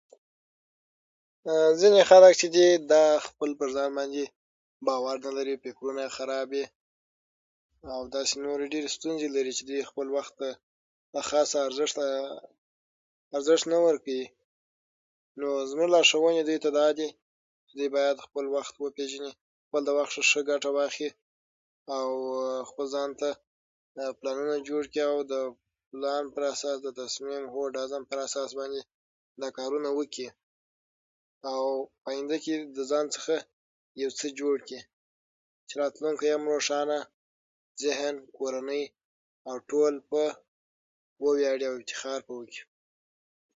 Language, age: Pashto, under 19